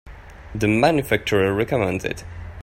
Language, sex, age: English, male, 19-29